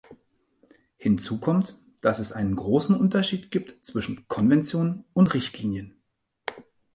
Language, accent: German, Deutschland Deutsch